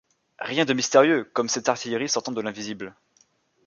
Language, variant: French, Français de métropole